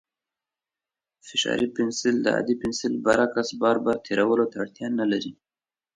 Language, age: Pashto, 19-29